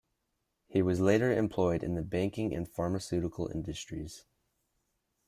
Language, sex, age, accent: English, male, under 19, United States English